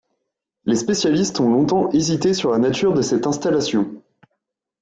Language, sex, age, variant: French, male, 19-29, Français de métropole